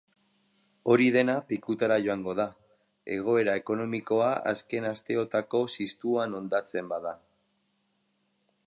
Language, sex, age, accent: Basque, male, 30-39, Mendebalekoa (Araba, Bizkaia, Gipuzkoako mendebaleko herri batzuk)